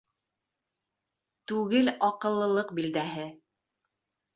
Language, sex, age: Bashkir, female, 40-49